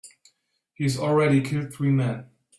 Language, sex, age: English, male, 19-29